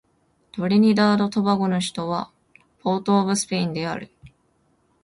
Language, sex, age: Japanese, female, 19-29